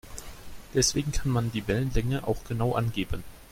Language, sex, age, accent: German, male, under 19, Deutschland Deutsch